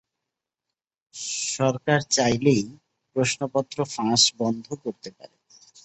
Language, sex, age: Bengali, male, 30-39